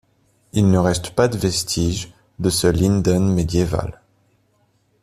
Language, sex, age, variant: French, male, 30-39, Français de métropole